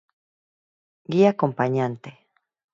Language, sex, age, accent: Galician, female, 40-49, Normativo (estándar)